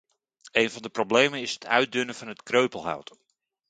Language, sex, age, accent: Dutch, male, 40-49, Nederlands Nederlands